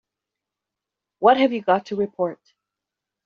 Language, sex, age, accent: English, female, 60-69, United States English